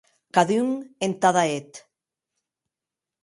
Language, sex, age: Occitan, female, 60-69